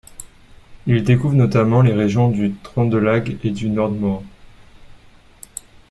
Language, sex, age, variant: French, male, 19-29, Français des départements et régions d'outre-mer